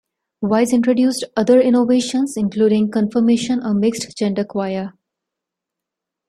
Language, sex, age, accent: English, female, 30-39, India and South Asia (India, Pakistan, Sri Lanka)